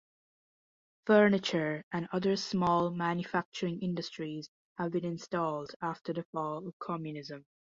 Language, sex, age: English, female, under 19